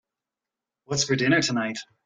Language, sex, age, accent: English, male, 30-39, United States English